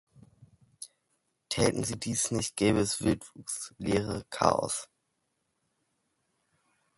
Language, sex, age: German, male, under 19